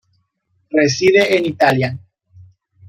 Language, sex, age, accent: Spanish, male, 30-39, México